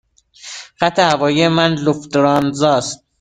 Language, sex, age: Persian, male, 19-29